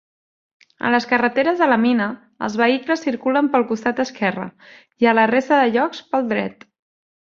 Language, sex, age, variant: Catalan, female, 30-39, Central